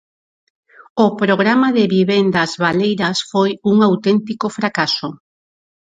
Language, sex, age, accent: Galician, female, 40-49, Normativo (estándar)